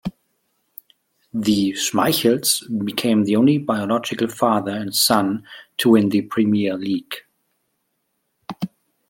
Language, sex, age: English, male, 30-39